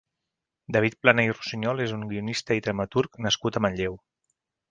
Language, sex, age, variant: Catalan, male, 40-49, Central